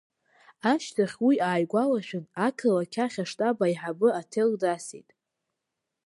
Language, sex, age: Abkhazian, female, under 19